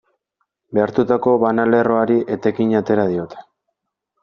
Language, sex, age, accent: Basque, male, 19-29, Erdialdekoa edo Nafarra (Gipuzkoa, Nafarroa)